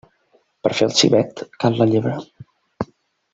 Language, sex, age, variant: Catalan, male, 30-39, Central